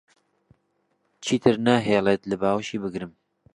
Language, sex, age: Central Kurdish, male, 30-39